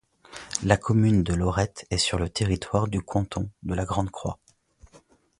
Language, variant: French, Français de métropole